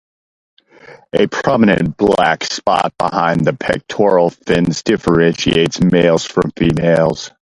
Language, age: English, 40-49